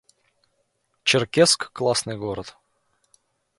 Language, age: Russian, 19-29